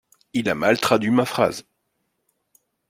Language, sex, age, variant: French, male, 40-49, Français de métropole